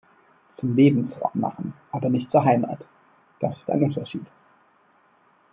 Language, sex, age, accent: German, male, 19-29, Deutschland Deutsch